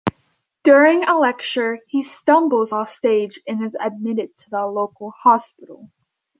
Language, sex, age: English, female, under 19